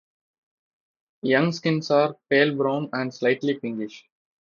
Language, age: English, 19-29